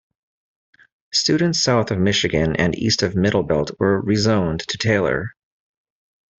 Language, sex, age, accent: English, male, 30-39, United States English